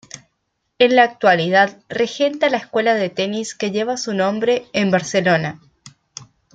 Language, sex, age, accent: Spanish, female, 30-39, Rioplatense: Argentina, Uruguay, este de Bolivia, Paraguay